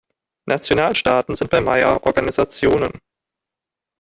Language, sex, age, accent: German, male, 30-39, Deutschland Deutsch